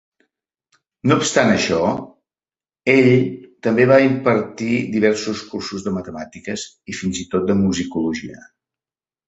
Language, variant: Catalan, Central